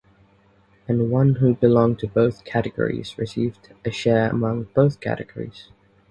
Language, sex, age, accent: English, male, 19-29, England English